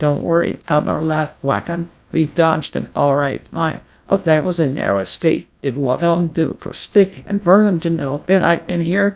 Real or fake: fake